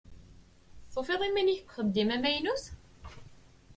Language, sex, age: Kabyle, female, 19-29